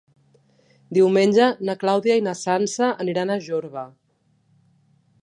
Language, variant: Catalan, Central